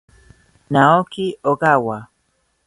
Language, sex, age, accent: Spanish, male, 19-29, Caribe: Cuba, Venezuela, Puerto Rico, República Dominicana, Panamá, Colombia caribeña, México caribeño, Costa del golfo de México